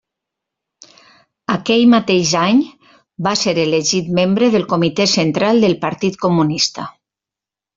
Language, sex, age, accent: Catalan, female, 50-59, valencià